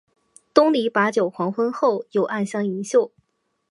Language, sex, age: Chinese, female, 19-29